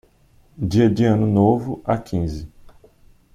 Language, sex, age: Portuguese, male, 19-29